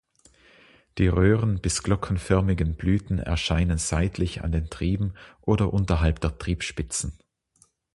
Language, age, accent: German, 40-49, Österreichisches Deutsch